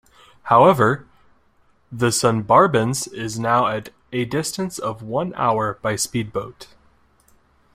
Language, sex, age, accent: English, male, 19-29, United States English